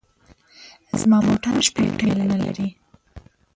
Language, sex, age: Pashto, female, 19-29